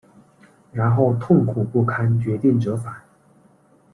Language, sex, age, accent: Chinese, male, 19-29, 出生地：四川省